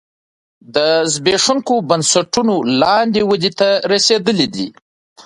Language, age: Pashto, 30-39